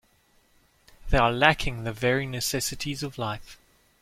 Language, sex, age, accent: English, male, 19-29, Southern African (South Africa, Zimbabwe, Namibia)